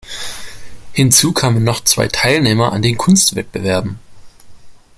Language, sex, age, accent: German, male, 19-29, Deutschland Deutsch